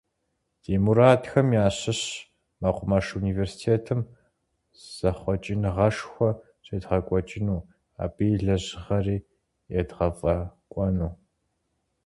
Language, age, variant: Kabardian, 19-29, Адыгэбзэ (Къэбэрдей, Кирил, псоми зэдай)